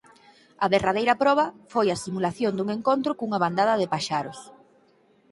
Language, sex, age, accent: Galician, female, 19-29, Oriental (común en zona oriental); Normativo (estándar)